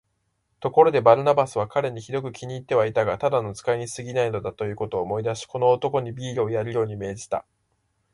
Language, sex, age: Japanese, male, 19-29